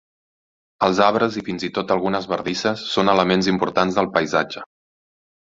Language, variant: Catalan, Central